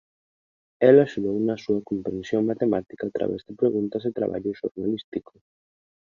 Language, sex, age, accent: Galician, male, 19-29, Normativo (estándar)